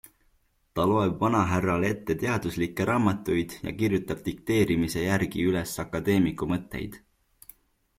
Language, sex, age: Estonian, male, 19-29